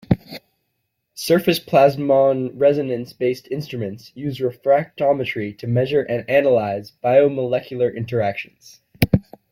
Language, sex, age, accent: English, male, 19-29, United States English